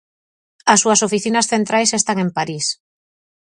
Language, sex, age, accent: Galician, female, 40-49, Normativo (estándar)